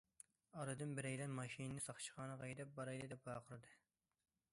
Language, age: Uyghur, 19-29